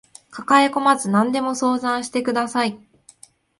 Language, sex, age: Japanese, female, 19-29